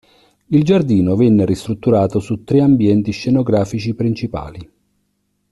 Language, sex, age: Italian, male, 50-59